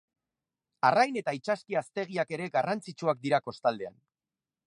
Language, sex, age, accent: Basque, male, 30-39, Mendebalekoa (Araba, Bizkaia, Gipuzkoako mendebaleko herri batzuk)